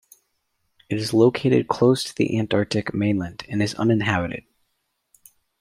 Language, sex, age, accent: English, male, under 19, United States English